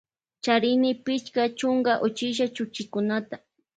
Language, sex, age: Loja Highland Quichua, female, 19-29